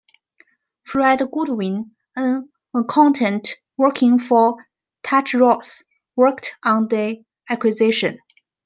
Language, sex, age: English, female, 30-39